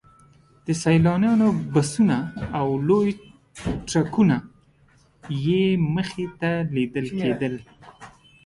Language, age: Pashto, 30-39